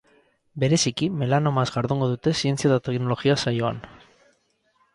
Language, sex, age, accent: Basque, male, 30-39, Mendebalekoa (Araba, Bizkaia, Gipuzkoako mendebaleko herri batzuk)